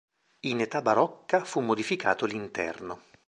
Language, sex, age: Italian, male, 50-59